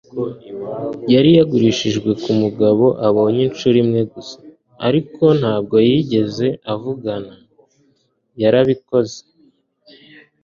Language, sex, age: Kinyarwanda, male, 19-29